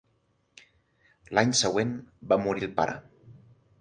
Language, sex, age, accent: Catalan, male, 30-39, central; septentrional